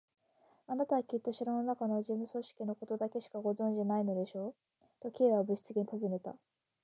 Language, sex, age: Japanese, female, 19-29